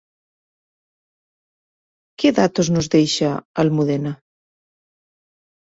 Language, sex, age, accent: Galician, female, 40-49, Normativo (estándar)